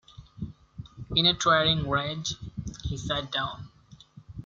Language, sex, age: English, male, 19-29